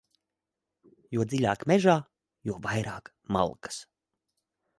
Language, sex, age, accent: Latvian, male, 30-39, bez akcenta